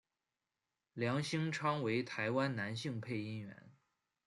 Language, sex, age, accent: Chinese, male, 19-29, 出生地：河南省